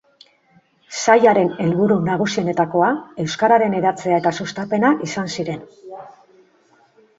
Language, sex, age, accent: Basque, female, 40-49, Mendebalekoa (Araba, Bizkaia, Gipuzkoako mendebaleko herri batzuk)